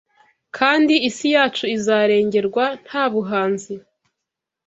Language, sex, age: Kinyarwanda, female, 19-29